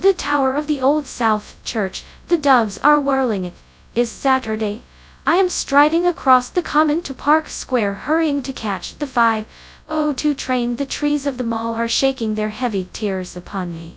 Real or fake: fake